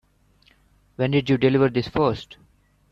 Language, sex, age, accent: English, male, 19-29, England English